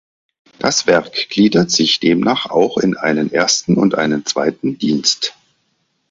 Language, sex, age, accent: German, male, 50-59, Deutschland Deutsch